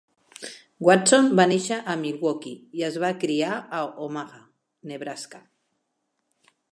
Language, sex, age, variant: Catalan, female, 50-59, Central